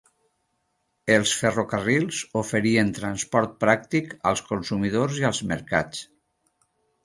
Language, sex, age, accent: Catalan, male, 50-59, valencià